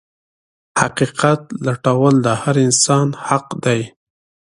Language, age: Pashto, 30-39